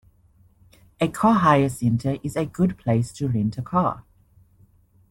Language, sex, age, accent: English, male, 19-29, Southern African (South Africa, Zimbabwe, Namibia)